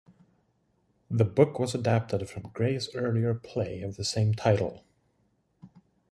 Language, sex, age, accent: English, male, 30-39, United States English